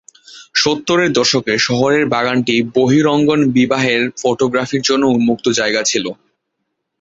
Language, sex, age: Bengali, male, 19-29